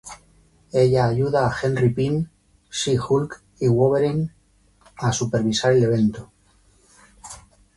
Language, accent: Spanish, España: Centro-Sur peninsular (Madrid, Toledo, Castilla-La Mancha)